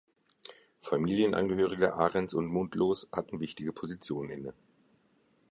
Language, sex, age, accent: German, male, 50-59, Deutschland Deutsch